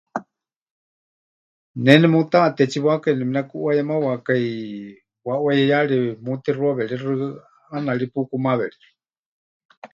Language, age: Huichol, 50-59